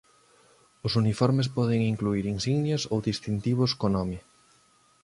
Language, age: Galician, 30-39